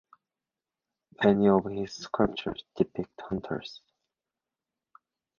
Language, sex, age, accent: English, male, 19-29, Hong Kong English